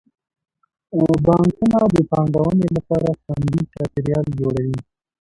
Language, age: Pashto, 19-29